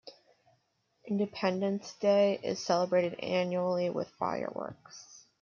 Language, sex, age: English, female, 19-29